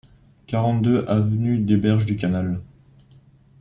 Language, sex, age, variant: French, male, under 19, Français de métropole